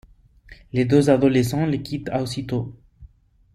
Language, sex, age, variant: French, male, 30-39, Français de métropole